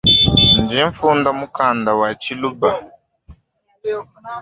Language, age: Luba-Lulua, 19-29